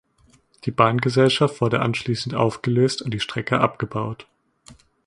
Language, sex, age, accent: German, male, under 19, Deutschland Deutsch